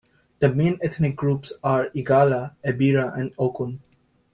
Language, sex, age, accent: English, male, 19-29, United States English